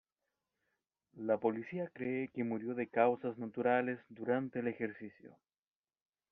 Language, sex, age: Spanish, male, 30-39